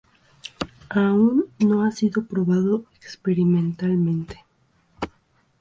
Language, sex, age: Spanish, female, under 19